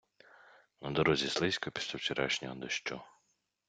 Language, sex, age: Ukrainian, male, 30-39